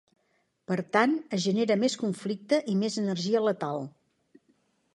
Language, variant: Catalan, Central